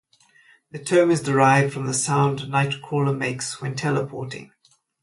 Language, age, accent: English, 30-39, Southern African (South Africa, Zimbabwe, Namibia)